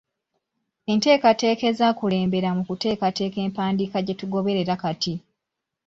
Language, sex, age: Ganda, female, 19-29